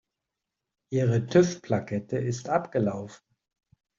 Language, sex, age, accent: German, male, 40-49, Deutschland Deutsch